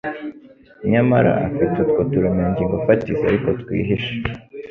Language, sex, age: Kinyarwanda, male, under 19